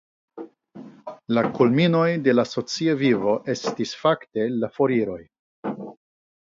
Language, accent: Esperanto, Internacia